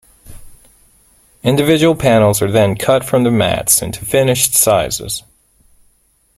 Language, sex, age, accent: English, male, 30-39, United States English